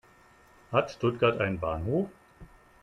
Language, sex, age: German, male, 30-39